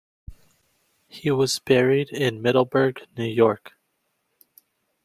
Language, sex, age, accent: English, male, 19-29, United States English